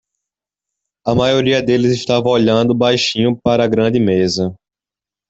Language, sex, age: Portuguese, male, under 19